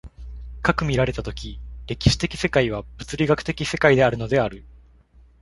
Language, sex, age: Japanese, male, 19-29